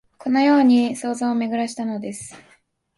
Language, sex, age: Japanese, female, 19-29